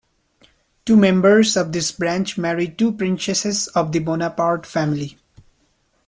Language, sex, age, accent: English, male, 19-29, India and South Asia (India, Pakistan, Sri Lanka)